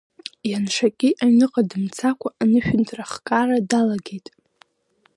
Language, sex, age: Abkhazian, female, 19-29